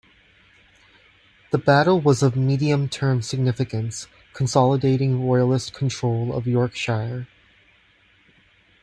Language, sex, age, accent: English, male, 19-29, United States English